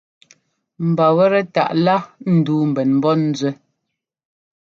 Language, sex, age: Ngomba, female, 30-39